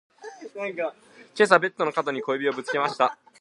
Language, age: Japanese, 19-29